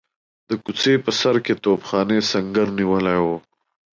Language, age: Pashto, 19-29